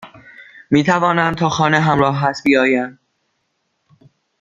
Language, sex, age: Persian, male, under 19